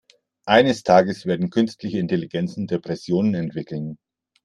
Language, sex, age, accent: German, male, 50-59, Deutschland Deutsch